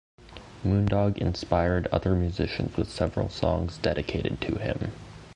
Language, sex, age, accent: English, male, 19-29, United States English